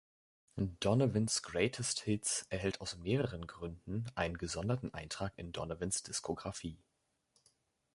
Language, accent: German, Deutschland Deutsch